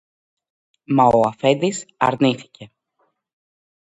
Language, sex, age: Greek, female, 40-49